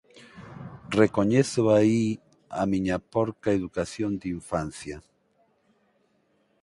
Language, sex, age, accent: Galician, male, 50-59, Normativo (estándar)